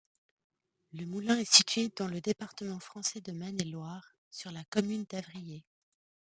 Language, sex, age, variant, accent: French, female, 30-39, Français d'Europe, Français de Suisse